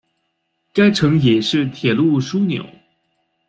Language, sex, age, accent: Chinese, male, 30-39, 出生地：北京市